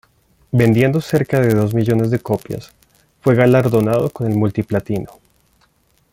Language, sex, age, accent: Spanish, male, 30-39, Andino-Pacífico: Colombia, Perú, Ecuador, oeste de Bolivia y Venezuela andina